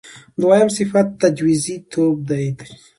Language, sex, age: Pashto, female, 30-39